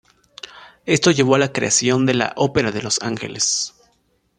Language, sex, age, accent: Spanish, male, 19-29, México